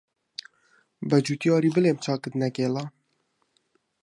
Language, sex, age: Central Kurdish, male, 19-29